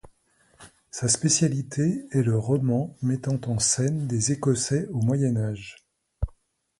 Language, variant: French, Français de métropole